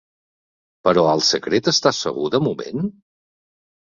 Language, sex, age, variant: Catalan, male, 50-59, Nord-Occidental